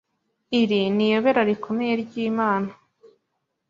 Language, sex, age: Kinyarwanda, female, 19-29